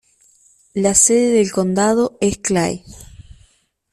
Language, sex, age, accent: Spanish, female, 19-29, Rioplatense: Argentina, Uruguay, este de Bolivia, Paraguay